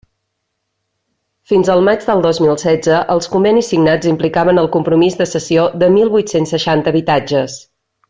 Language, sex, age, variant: Catalan, female, 30-39, Central